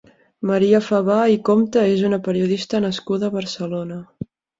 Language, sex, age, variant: Catalan, female, 40-49, Central